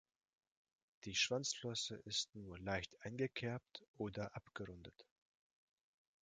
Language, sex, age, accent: German, male, 30-39, Russisch Deutsch